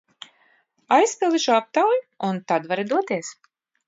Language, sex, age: Latvian, female, 50-59